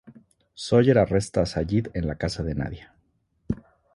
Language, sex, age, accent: Spanish, male, 30-39, México